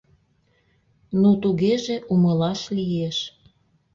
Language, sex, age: Mari, female, 40-49